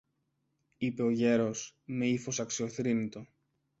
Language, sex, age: Greek, male, 19-29